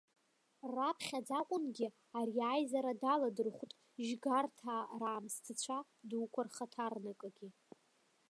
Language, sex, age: Abkhazian, female, under 19